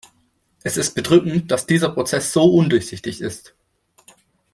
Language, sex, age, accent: German, male, 19-29, Deutschland Deutsch